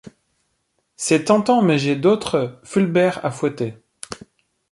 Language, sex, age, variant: French, male, 40-49, Français de métropole